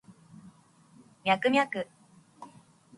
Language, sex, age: Japanese, female, 19-29